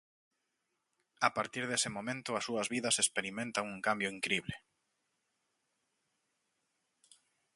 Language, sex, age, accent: Galician, male, 30-39, Central (gheada)